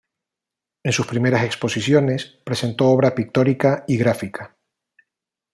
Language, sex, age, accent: Spanish, male, 40-49, España: Islas Canarias